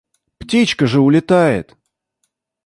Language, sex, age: Russian, male, 30-39